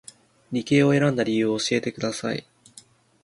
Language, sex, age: Japanese, male, 19-29